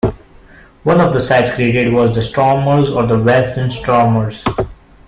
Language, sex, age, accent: English, male, 19-29, India and South Asia (India, Pakistan, Sri Lanka)